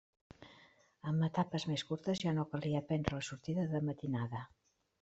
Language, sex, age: Catalan, female, 60-69